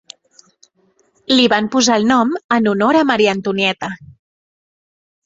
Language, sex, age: Catalan, female, 30-39